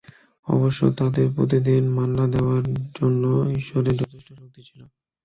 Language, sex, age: Bengali, male, 19-29